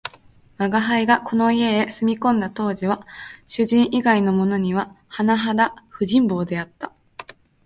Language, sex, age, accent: Japanese, female, under 19, 標準語